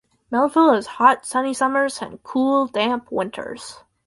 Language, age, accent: English, under 19, Canadian English